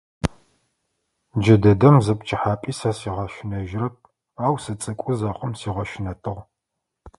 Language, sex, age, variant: Adyghe, male, 30-39, Адыгабзэ (Кирил, пстэумэ зэдыряе)